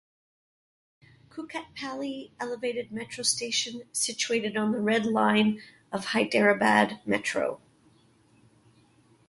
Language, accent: English, Canadian English